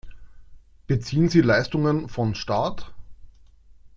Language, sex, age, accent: German, male, 30-39, Österreichisches Deutsch